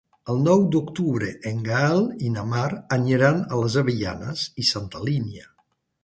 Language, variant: Catalan, Septentrional